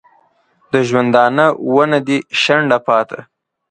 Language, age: Pashto, 19-29